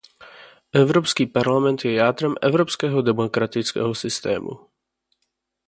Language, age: Czech, 19-29